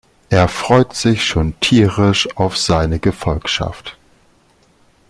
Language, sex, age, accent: German, male, 40-49, Deutschland Deutsch